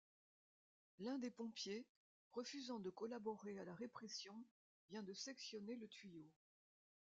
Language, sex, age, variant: French, female, 70-79, Français de métropole